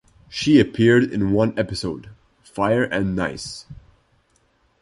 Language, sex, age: English, male, 19-29